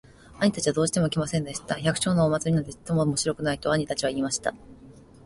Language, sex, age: Japanese, female, 30-39